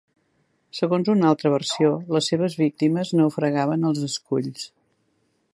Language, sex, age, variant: Catalan, female, 60-69, Central